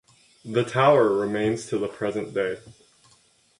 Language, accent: English, Canadian English